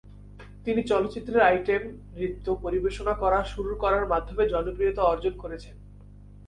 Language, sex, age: Bengali, male, 19-29